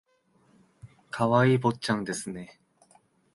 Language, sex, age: Japanese, male, 19-29